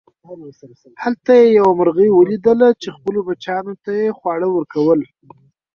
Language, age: Pashto, 30-39